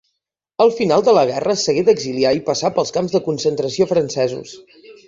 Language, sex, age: Catalan, male, 30-39